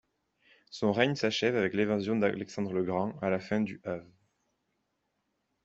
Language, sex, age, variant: French, male, 19-29, Français de métropole